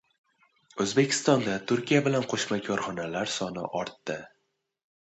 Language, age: Uzbek, 19-29